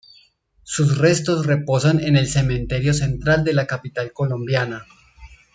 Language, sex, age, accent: Spanish, male, 30-39, Caribe: Cuba, Venezuela, Puerto Rico, República Dominicana, Panamá, Colombia caribeña, México caribeño, Costa del golfo de México